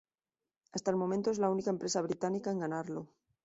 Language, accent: Spanish, España: Centro-Sur peninsular (Madrid, Toledo, Castilla-La Mancha)